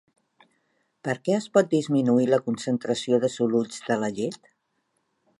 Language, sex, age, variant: Catalan, female, 40-49, Central